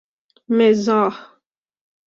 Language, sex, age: Persian, female, 30-39